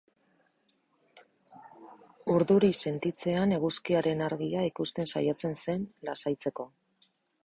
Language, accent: Basque, Mendebalekoa (Araba, Bizkaia, Gipuzkoako mendebaleko herri batzuk)